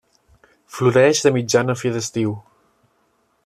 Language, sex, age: Catalan, male, 19-29